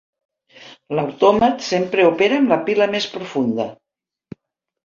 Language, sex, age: Catalan, female, 50-59